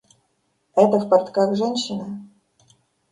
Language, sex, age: Russian, female, 30-39